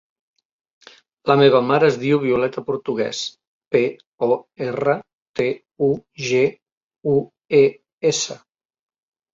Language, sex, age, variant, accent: Catalan, male, 60-69, Nord-Occidental, nord-occidental